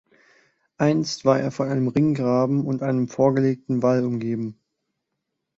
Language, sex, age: German, male, 19-29